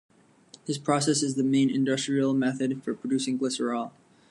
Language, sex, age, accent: English, male, 19-29, United States English